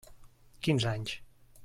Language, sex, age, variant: Catalan, male, 40-49, Central